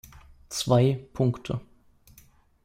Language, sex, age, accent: German, male, 19-29, Deutschland Deutsch